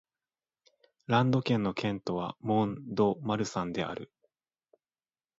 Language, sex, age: Japanese, male, 19-29